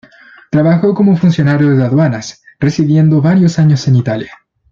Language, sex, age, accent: Spanish, male, 19-29, Chileno: Chile, Cuyo